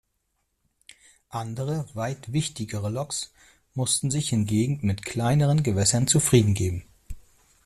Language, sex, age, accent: German, male, 40-49, Deutschland Deutsch